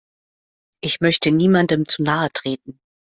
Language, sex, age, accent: German, female, 50-59, Deutschland Deutsch